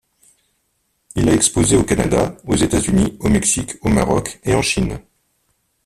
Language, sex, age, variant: French, male, 50-59, Français de métropole